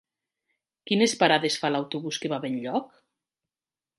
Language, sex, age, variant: Catalan, female, 40-49, Nord-Occidental